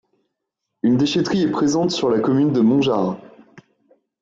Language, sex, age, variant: French, male, 19-29, Français de métropole